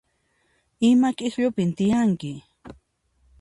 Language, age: Puno Quechua, 50-59